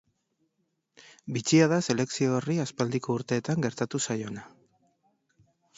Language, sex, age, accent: Basque, male, 30-39, Mendebalekoa (Araba, Bizkaia, Gipuzkoako mendebaleko herri batzuk)